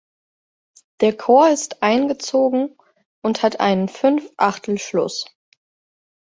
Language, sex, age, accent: German, female, 19-29, Deutschland Deutsch